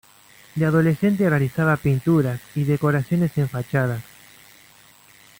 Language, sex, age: Spanish, male, 19-29